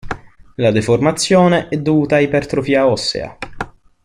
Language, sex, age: Italian, male, under 19